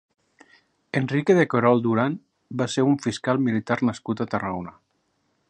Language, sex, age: Catalan, male, 50-59